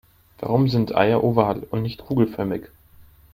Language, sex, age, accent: German, male, under 19, Deutschland Deutsch